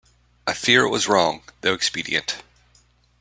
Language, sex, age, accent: English, male, 30-39, United States English